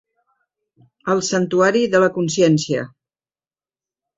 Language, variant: Catalan, Central